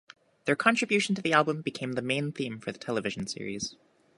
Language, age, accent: English, 19-29, Canadian English